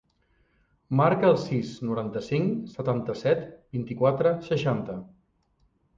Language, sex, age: Catalan, male, 50-59